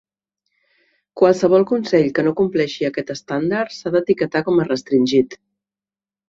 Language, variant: Catalan, Central